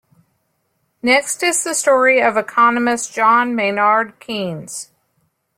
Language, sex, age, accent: English, female, 50-59, United States English